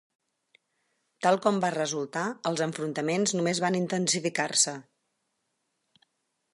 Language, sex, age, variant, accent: Catalan, female, 50-59, Central, central